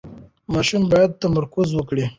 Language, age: Pashto, 19-29